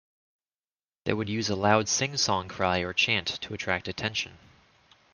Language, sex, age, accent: English, male, 30-39, United States English